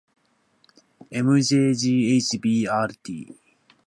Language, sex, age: Japanese, male, 19-29